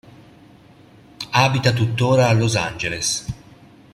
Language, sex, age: Italian, male, 40-49